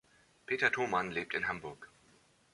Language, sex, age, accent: German, male, 40-49, Deutschland Deutsch